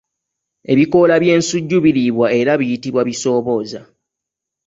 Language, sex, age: Ganda, male, 19-29